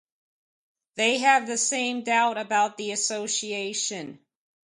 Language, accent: English, United States English